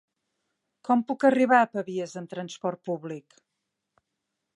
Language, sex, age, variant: Catalan, female, 50-59, Nord-Occidental